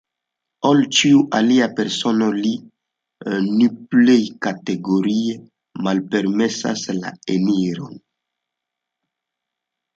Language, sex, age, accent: Esperanto, male, 19-29, Internacia